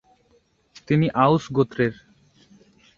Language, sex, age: Bengali, male, 19-29